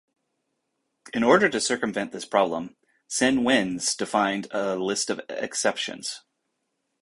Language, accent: English, United States English